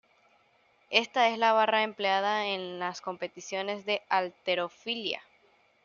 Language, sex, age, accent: Spanish, female, 19-29, Caribe: Cuba, Venezuela, Puerto Rico, República Dominicana, Panamá, Colombia caribeña, México caribeño, Costa del golfo de México